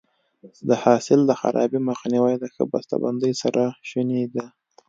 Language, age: Pashto, 19-29